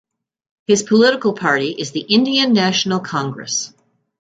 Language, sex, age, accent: English, female, 70-79, United States English